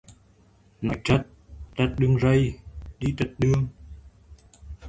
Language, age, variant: Vietnamese, 19-29, Hà Nội